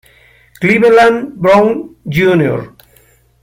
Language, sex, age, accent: Spanish, male, 70-79, México